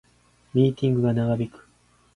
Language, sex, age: Japanese, male, 19-29